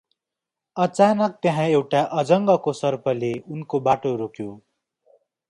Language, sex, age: Nepali, male, 19-29